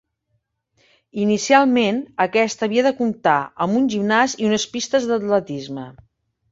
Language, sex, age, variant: Catalan, female, 50-59, Central